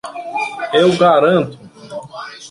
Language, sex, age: Portuguese, male, 40-49